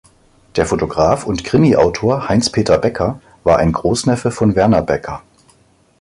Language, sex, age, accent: German, male, 40-49, Deutschland Deutsch